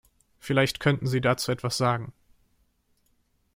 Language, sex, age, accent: German, male, 19-29, Deutschland Deutsch